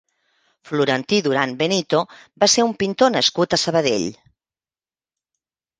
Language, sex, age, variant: Catalan, female, 50-59, Central